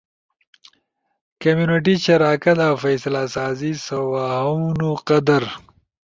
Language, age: Ushojo, 19-29